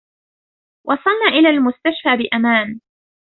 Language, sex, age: Arabic, female, 19-29